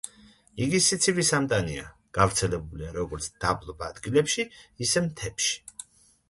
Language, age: Georgian, 30-39